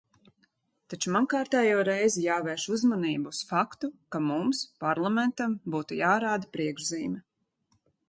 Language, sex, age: Latvian, female, 40-49